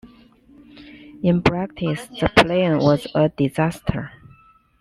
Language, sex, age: English, female, 30-39